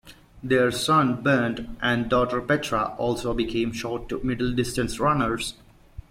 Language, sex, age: English, male, 19-29